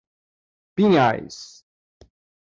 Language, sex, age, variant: Portuguese, male, 30-39, Portuguese (Brasil)